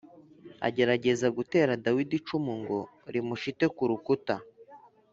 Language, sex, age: Kinyarwanda, male, 19-29